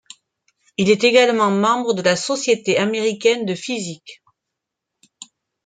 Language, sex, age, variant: French, female, 40-49, Français de métropole